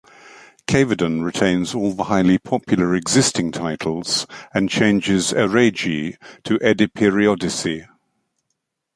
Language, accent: English, England English